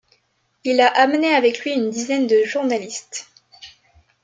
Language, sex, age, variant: French, female, 19-29, Français de métropole